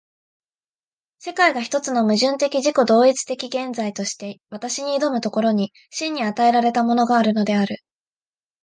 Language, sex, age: Japanese, female, 19-29